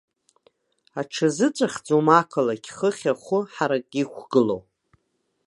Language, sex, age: Abkhazian, female, 60-69